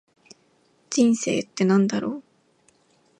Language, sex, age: Japanese, female, 19-29